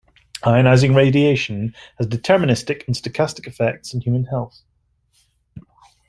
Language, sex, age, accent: English, male, 40-49, Scottish English